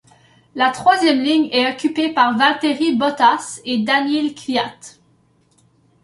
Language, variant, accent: French, Français d'Amérique du Nord, Français du Canada